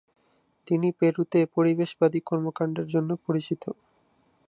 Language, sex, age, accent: Bengali, male, 19-29, প্রমিত বাংলা